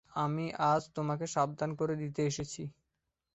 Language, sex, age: Bengali, male, 19-29